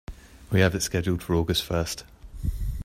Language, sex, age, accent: English, male, 30-39, England English